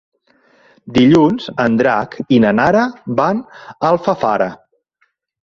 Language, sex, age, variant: Catalan, male, 40-49, Central